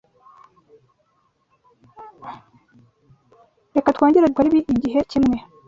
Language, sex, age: Kinyarwanda, female, 19-29